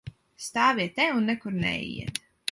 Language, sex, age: Latvian, female, 19-29